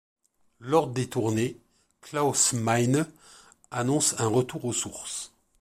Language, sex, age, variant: French, male, 50-59, Français de métropole